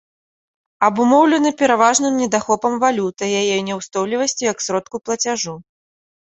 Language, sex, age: Belarusian, female, 30-39